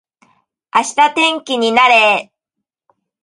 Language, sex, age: Japanese, female, 40-49